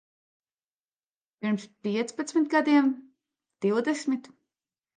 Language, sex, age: Latvian, female, 30-39